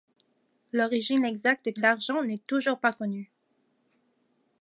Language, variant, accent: French, Français d'Amérique du Nord, Français du Canada